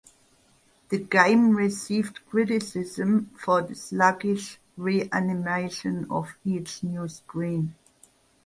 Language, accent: English, German